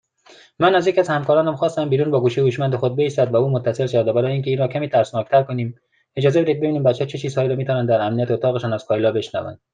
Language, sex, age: Persian, male, 30-39